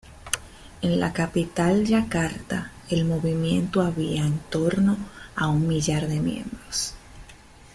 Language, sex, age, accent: Spanish, female, 19-29, Caribe: Cuba, Venezuela, Puerto Rico, República Dominicana, Panamá, Colombia caribeña, México caribeño, Costa del golfo de México